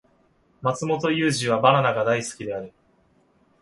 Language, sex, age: Japanese, male, 19-29